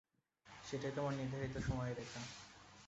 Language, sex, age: Bengali, male, 19-29